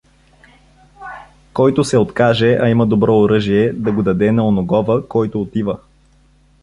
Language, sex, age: Bulgarian, male, 19-29